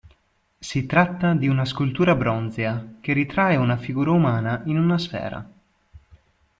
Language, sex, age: Italian, male, 19-29